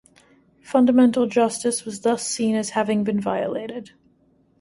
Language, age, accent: English, 19-29, United States English